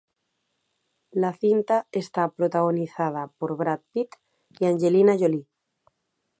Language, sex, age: Spanish, female, 30-39